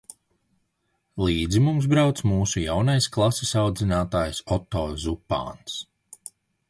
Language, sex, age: Latvian, male, 30-39